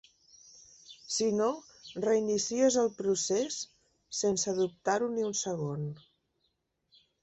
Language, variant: Catalan, Central